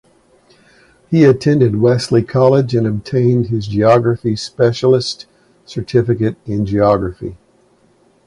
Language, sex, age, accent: English, male, 60-69, United States English